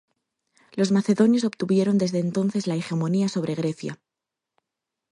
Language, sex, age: Spanish, female, 19-29